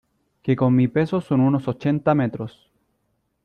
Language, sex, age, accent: Spanish, male, 30-39, Chileno: Chile, Cuyo